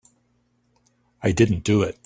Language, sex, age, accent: English, male, 60-69, United States English